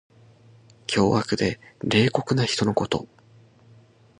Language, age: Japanese, 19-29